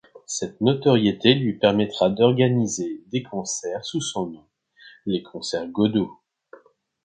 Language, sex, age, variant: French, male, 40-49, Français de métropole